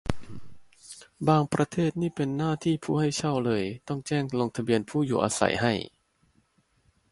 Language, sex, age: Thai, male, 19-29